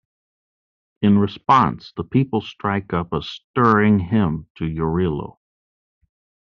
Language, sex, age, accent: English, male, 40-49, United States English